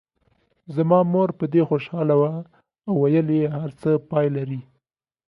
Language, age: Pashto, 19-29